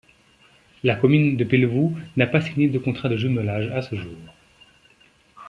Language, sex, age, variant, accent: French, male, 30-39, Français d'Europe, Français de Belgique